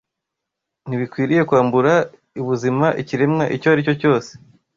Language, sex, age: Kinyarwanda, male, 19-29